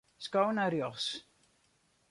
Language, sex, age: Western Frisian, female, 60-69